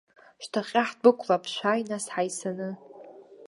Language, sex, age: Abkhazian, female, under 19